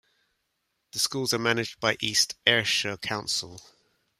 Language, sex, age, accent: English, male, 30-39, England English